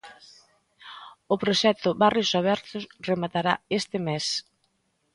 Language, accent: Galician, Normativo (estándar)